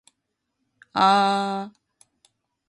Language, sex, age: Japanese, female, 50-59